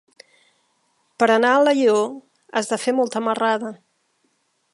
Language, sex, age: Catalan, female, 50-59